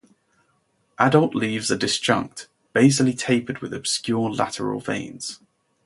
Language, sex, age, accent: English, male, 19-29, England English